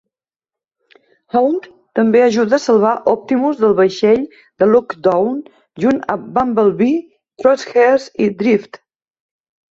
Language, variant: Catalan, Septentrional